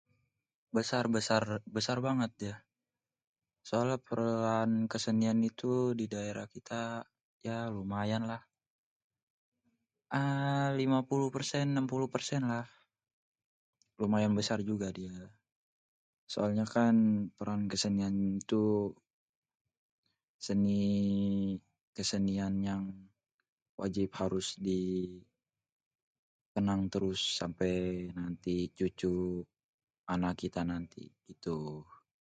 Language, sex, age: Betawi, male, 19-29